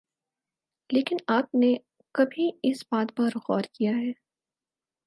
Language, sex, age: Urdu, female, 19-29